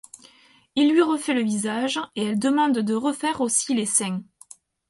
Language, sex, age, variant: French, female, 30-39, Français de métropole